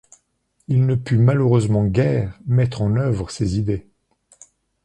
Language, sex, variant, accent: French, male, Français d'Europe, Français de Suisse